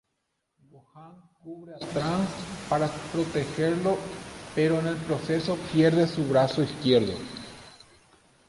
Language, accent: Spanish, Rioplatense: Argentina, Uruguay, este de Bolivia, Paraguay